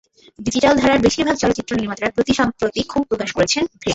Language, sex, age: Bengali, female, 19-29